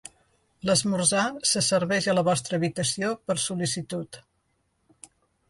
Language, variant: Catalan, Central